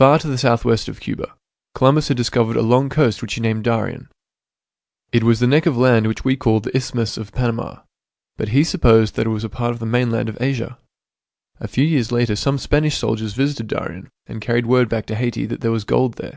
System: none